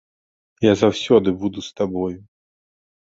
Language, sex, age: Belarusian, male, 19-29